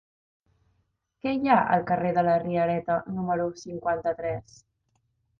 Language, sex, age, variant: Catalan, female, 30-39, Central